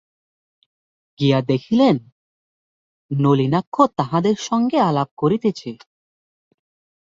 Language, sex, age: Bengali, male, 19-29